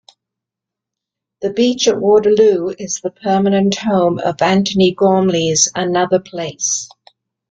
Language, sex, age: English, female, 70-79